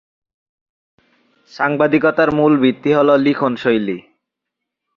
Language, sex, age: Bengali, male, 19-29